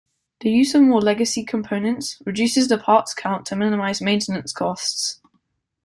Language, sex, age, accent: English, male, under 19, England English